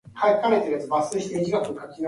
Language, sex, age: English, female, 19-29